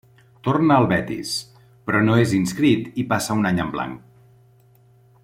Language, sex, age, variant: Catalan, male, 40-49, Central